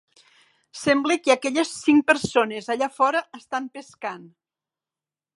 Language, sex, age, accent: Catalan, female, 60-69, occidental